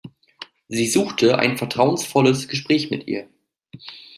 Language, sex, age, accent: German, male, 19-29, Deutschland Deutsch